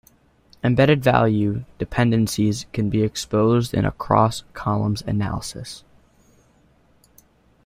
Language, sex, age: English, male, under 19